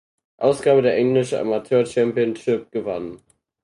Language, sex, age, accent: German, male, under 19, Deutschland Deutsch